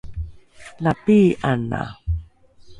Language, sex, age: Rukai, female, 40-49